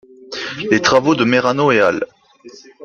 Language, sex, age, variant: French, male, 30-39, Français de métropole